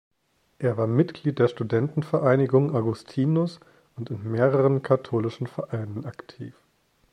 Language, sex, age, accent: German, male, 30-39, Deutschland Deutsch